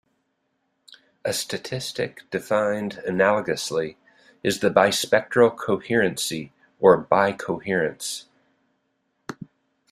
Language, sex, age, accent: English, male, 50-59, United States English